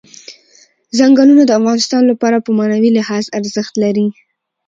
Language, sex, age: Pashto, female, 19-29